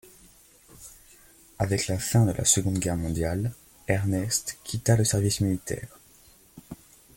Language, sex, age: French, male, under 19